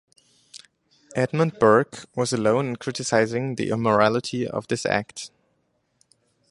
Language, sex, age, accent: English, male, 19-29, German English